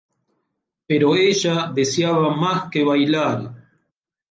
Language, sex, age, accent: Spanish, male, 50-59, Rioplatense: Argentina, Uruguay, este de Bolivia, Paraguay